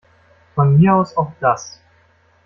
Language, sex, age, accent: German, male, 19-29, Deutschland Deutsch